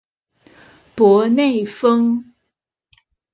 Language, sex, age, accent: Chinese, female, 19-29, 出生地：浙江省